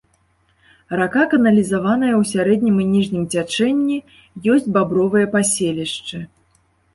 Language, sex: Belarusian, female